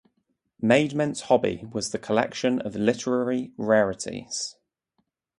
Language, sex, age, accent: English, male, 19-29, England English